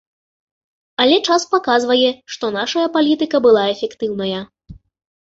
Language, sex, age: Belarusian, female, 19-29